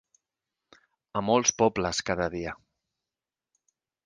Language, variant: Catalan, Central